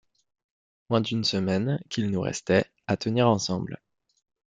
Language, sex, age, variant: French, male, 30-39, Français de métropole